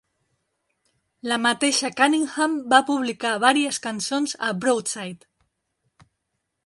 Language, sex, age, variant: Catalan, female, 40-49, Central